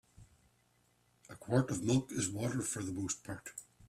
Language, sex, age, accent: English, male, 50-59, Irish English